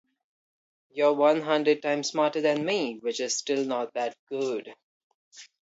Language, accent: English, India and South Asia (India, Pakistan, Sri Lanka)